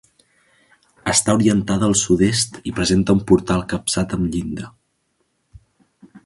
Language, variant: Catalan, Central